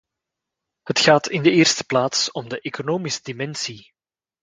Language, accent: Dutch, Belgisch Nederlands